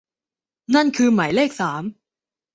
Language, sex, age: Thai, female, under 19